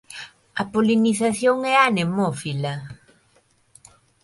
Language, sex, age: Galician, female, 50-59